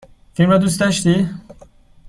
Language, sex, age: Persian, male, 19-29